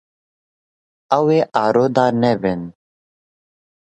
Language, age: Kurdish, 19-29